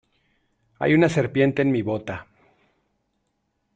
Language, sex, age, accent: Spanish, male, 30-39, México